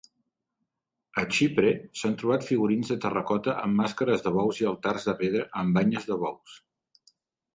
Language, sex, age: Catalan, male, 50-59